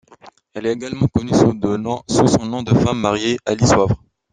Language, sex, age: French, female, 30-39